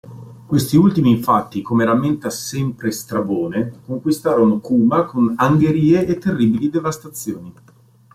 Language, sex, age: Italian, male, 40-49